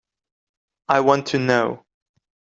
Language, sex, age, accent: English, male, 19-29, England English